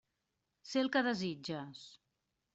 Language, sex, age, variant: Catalan, female, 40-49, Central